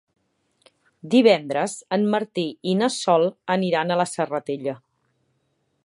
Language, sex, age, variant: Catalan, female, 40-49, Central